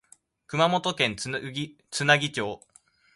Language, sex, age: Japanese, male, 19-29